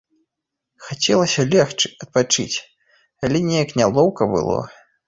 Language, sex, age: Belarusian, male, 19-29